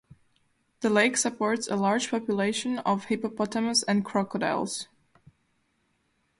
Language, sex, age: English, female, 19-29